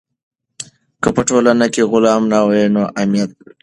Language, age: Pashto, 19-29